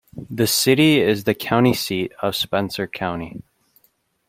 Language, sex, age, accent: English, male, under 19, United States English